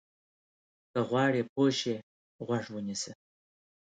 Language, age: Pashto, 30-39